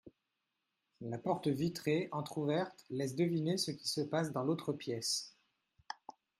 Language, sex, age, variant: French, male, 40-49, Français de métropole